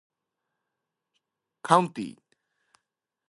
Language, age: English, 19-29